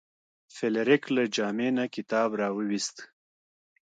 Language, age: Pashto, 30-39